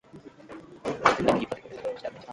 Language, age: English, 19-29